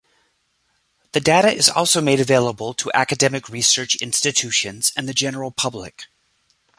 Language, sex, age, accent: English, male, 40-49, United States English